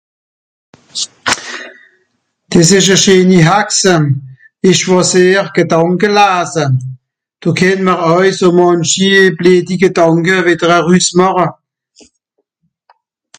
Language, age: Swiss German, 60-69